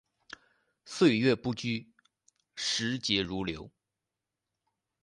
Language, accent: Chinese, 出生地：山东省